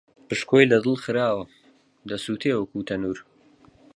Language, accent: Central Kurdish, سۆرانی